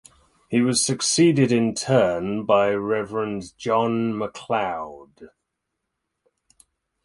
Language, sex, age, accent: English, male, 30-39, England English